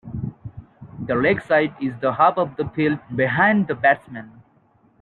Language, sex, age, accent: English, male, 19-29, England English